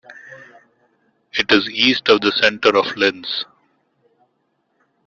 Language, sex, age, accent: English, male, 40-49, India and South Asia (India, Pakistan, Sri Lanka)